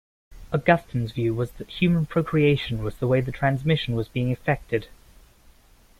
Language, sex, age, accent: English, male, 19-29, United States English